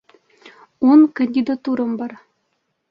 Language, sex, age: Bashkir, female, under 19